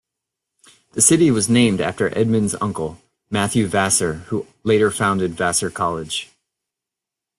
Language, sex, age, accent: English, male, 40-49, United States English